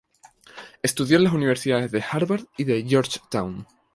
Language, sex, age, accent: Spanish, male, 19-29, España: Islas Canarias